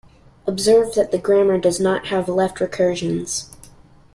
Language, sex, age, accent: English, male, under 19, United States English